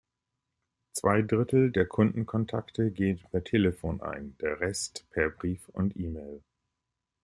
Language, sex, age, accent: German, male, 50-59, Deutschland Deutsch